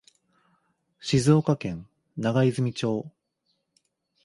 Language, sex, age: Japanese, male, 30-39